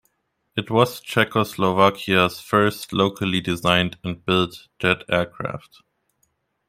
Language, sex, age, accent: English, male, 19-29, United States English